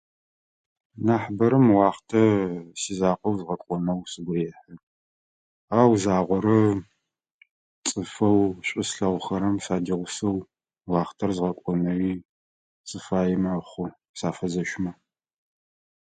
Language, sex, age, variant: Adyghe, male, 30-39, Адыгабзэ (Кирил, пстэумэ зэдыряе)